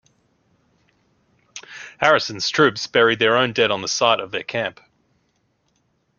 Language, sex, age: English, male, 19-29